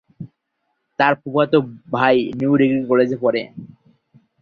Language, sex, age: Bengali, male, 19-29